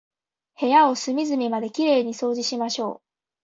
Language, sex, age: Japanese, female, 19-29